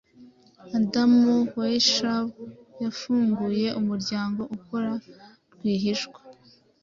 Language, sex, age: Kinyarwanda, female, 19-29